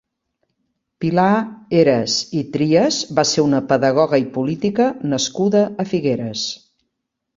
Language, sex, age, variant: Catalan, female, 60-69, Central